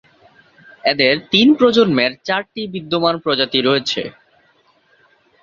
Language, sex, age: Bengali, male, 19-29